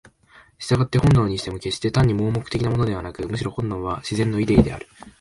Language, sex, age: Japanese, male, under 19